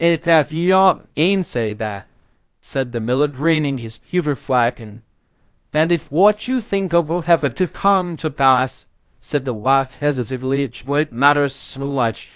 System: TTS, VITS